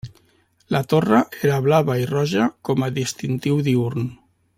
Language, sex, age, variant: Catalan, male, 50-59, Central